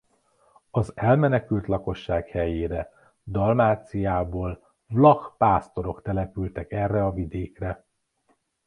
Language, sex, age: Hungarian, male, 40-49